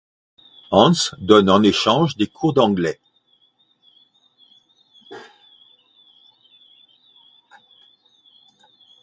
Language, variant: French, Français de métropole